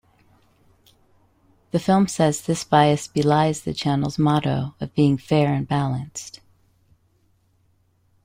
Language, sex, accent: English, female, United States English